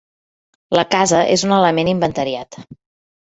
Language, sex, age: Catalan, female, 40-49